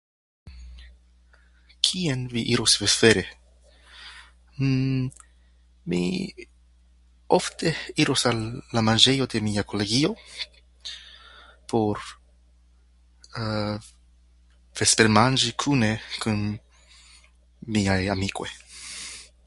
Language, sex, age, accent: Esperanto, male, 19-29, Internacia